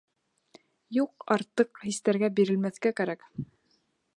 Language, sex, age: Bashkir, female, 19-29